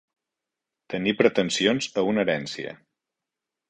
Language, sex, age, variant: Catalan, male, 40-49, Central